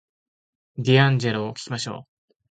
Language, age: Japanese, 19-29